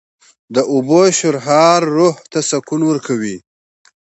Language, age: Pashto, 40-49